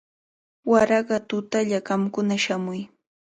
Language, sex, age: Cajatambo North Lima Quechua, female, 19-29